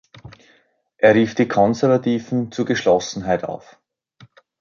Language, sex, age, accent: German, male, 30-39, Österreichisches Deutsch